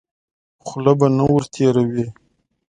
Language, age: Pashto, 30-39